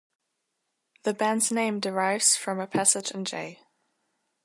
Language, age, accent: English, under 19, United States English